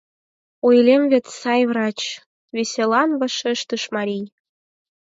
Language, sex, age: Mari, female, under 19